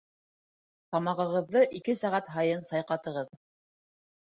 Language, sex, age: Bashkir, female, 30-39